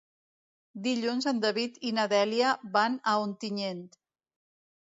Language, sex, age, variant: Catalan, female, 50-59, Central